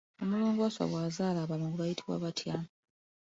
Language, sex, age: Ganda, female, 30-39